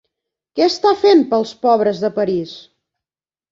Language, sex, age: Catalan, female, 50-59